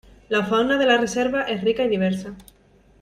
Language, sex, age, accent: Spanish, female, 30-39, España: Sur peninsular (Andalucia, Extremadura, Murcia)